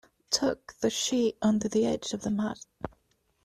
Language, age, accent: English, 19-29, England English